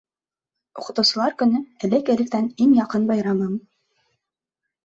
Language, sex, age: Bashkir, female, 19-29